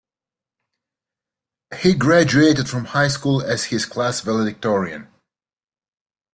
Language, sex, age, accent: English, male, 30-39, United States English